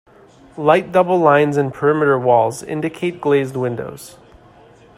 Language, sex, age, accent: English, male, 30-39, Canadian English